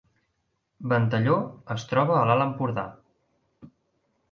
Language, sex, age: Catalan, male, 19-29